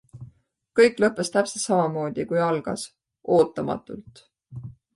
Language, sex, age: Estonian, female, 30-39